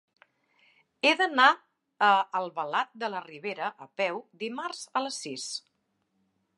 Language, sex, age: Catalan, female, 50-59